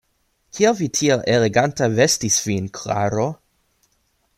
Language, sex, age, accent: Esperanto, male, 19-29, Internacia